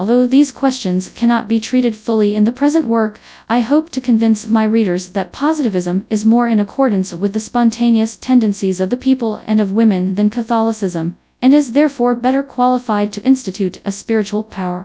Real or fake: fake